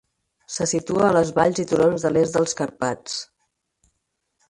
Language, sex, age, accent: Catalan, female, 40-49, estàndard